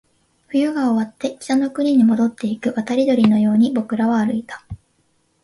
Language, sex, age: Japanese, female, 19-29